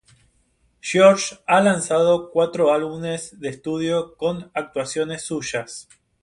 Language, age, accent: Spanish, 30-39, Rioplatense: Argentina, Uruguay, este de Bolivia, Paraguay